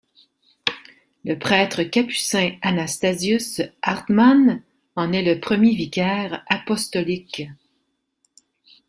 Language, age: French, 50-59